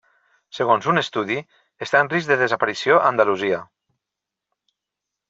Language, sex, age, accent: Catalan, male, 50-59, valencià